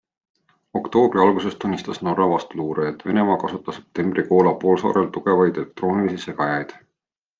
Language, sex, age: Estonian, male, 40-49